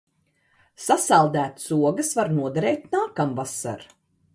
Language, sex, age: Latvian, female, 50-59